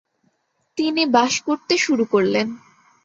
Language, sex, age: Bengali, female, 19-29